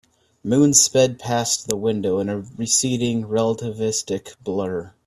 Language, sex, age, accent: English, male, 19-29, United States English